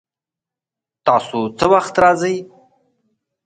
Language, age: Pashto, 40-49